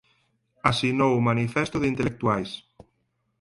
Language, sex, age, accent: Galician, male, 19-29, Atlántico (seseo e gheada)